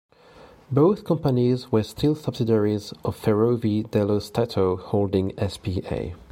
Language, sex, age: English, male, 19-29